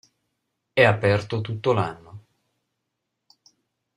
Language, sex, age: Italian, male, 50-59